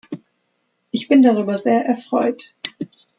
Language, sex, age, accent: German, female, 19-29, Deutschland Deutsch